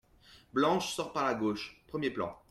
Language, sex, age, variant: French, male, 19-29, Français de métropole